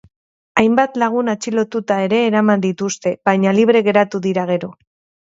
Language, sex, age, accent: Basque, female, 40-49, Mendebalekoa (Araba, Bizkaia, Gipuzkoako mendebaleko herri batzuk)